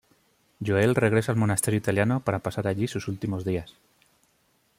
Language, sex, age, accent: Spanish, male, 30-39, España: Centro-Sur peninsular (Madrid, Toledo, Castilla-La Mancha)